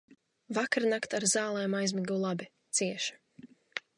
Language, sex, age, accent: Latvian, female, under 19, Riga